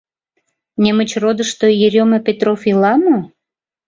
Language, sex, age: Mari, female, 30-39